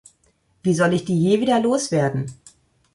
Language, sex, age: German, female, 40-49